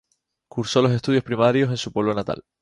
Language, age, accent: Spanish, 19-29, España: Islas Canarias